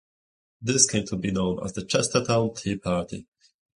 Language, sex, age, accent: English, male, 19-29, England English